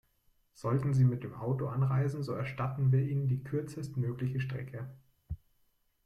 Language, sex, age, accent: German, male, 19-29, Deutschland Deutsch